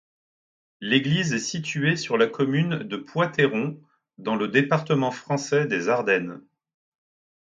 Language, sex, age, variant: French, male, 40-49, Français de métropole